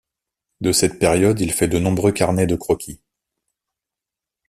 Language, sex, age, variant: French, male, 40-49, Français de métropole